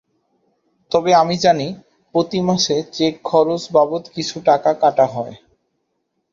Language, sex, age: Bengali, male, 19-29